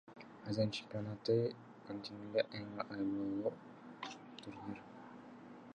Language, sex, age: Kyrgyz, male, under 19